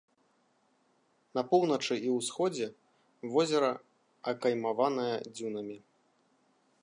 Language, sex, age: Belarusian, male, 40-49